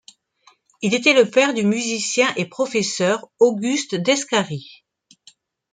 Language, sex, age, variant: French, female, 40-49, Français de métropole